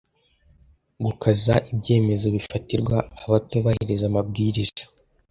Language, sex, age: Kinyarwanda, male, under 19